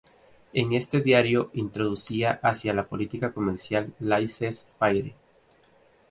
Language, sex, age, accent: Spanish, male, 19-29, América central